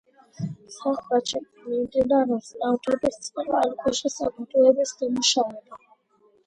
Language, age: Georgian, 30-39